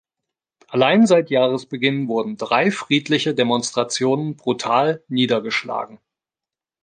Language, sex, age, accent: German, male, 40-49, Deutschland Deutsch